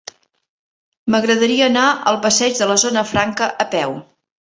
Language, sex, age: Catalan, female, 60-69